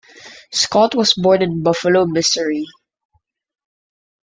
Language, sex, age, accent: English, male, under 19, Filipino